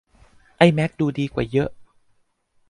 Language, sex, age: Thai, male, 30-39